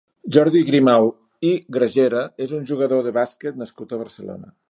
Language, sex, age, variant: Catalan, male, 50-59, Nord-Occidental